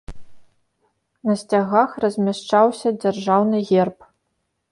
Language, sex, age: Belarusian, female, 30-39